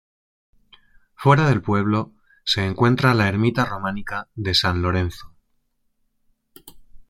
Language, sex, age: Spanish, male, 40-49